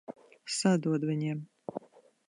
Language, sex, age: Latvian, female, 30-39